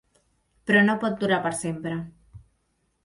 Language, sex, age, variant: Catalan, female, 19-29, Central